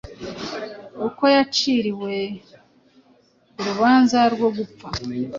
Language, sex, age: Kinyarwanda, female, 19-29